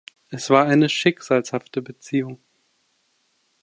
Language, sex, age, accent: German, male, 19-29, Deutschland Deutsch